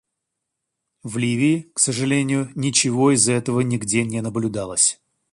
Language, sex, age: Russian, male, 40-49